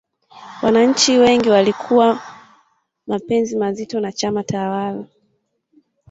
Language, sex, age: Swahili, female, 19-29